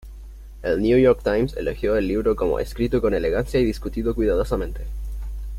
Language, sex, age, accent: Spanish, male, under 19, Chileno: Chile, Cuyo